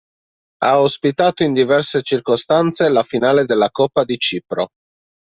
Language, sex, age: Italian, male, 30-39